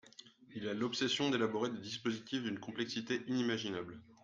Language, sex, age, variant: French, male, 19-29, Français de métropole